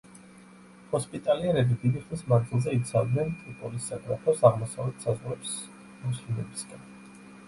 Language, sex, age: Georgian, male, 30-39